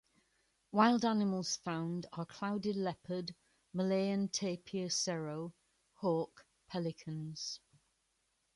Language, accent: English, England English